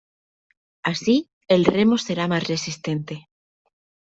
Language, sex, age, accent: Spanish, female, 19-29, España: Sur peninsular (Andalucia, Extremadura, Murcia)